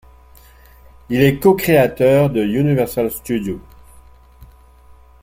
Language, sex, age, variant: French, male, 40-49, Français de métropole